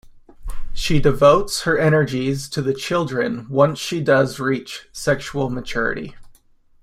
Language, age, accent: English, 30-39, United States English